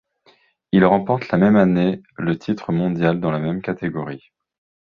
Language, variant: French, Français de métropole